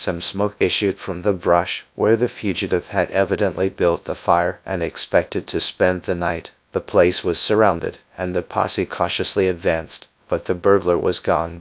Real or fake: fake